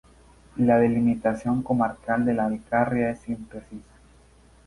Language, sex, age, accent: Spanish, male, 19-29, México